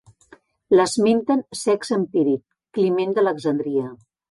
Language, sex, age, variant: Catalan, female, 50-59, Central